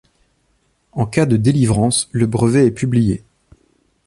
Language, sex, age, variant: French, male, 30-39, Français de métropole